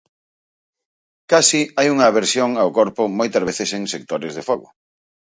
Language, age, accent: Galician, 40-49, Central (gheada)